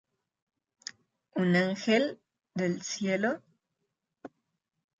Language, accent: Spanish, México